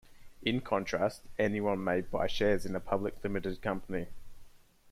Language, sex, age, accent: English, male, 19-29, Australian English